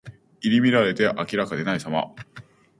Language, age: Japanese, 19-29